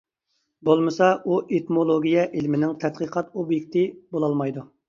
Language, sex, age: Uyghur, male, 30-39